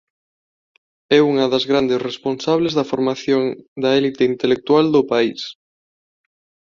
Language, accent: Galician, Neofalante